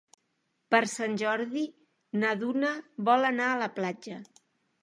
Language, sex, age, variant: Catalan, female, 50-59, Central